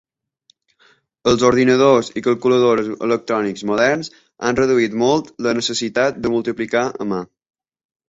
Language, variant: Catalan, Balear